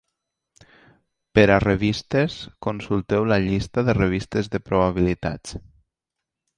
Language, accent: Catalan, valencià